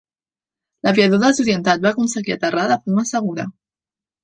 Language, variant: Catalan, Central